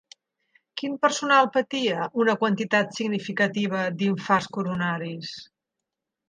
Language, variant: Catalan, Central